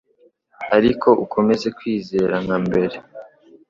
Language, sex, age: Kinyarwanda, male, under 19